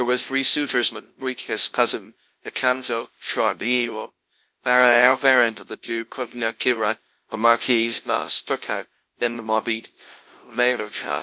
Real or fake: fake